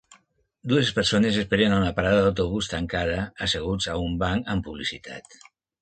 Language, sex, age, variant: Catalan, male, 60-69, Nord-Occidental